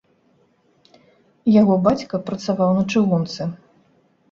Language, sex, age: Belarusian, female, 30-39